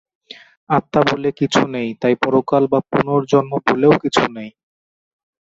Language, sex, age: Bengali, male, under 19